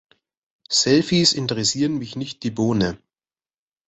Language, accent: German, Deutschland Deutsch